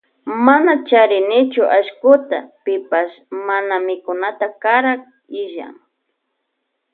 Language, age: Loja Highland Quichua, 19-29